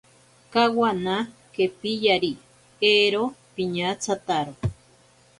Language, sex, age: Ashéninka Perené, female, 40-49